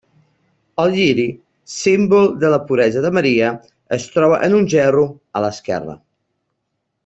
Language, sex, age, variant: Catalan, male, 40-49, Central